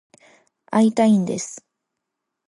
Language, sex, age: Japanese, female, 19-29